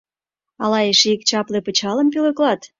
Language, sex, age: Mari, female, 30-39